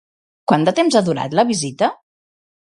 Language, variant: Catalan, Central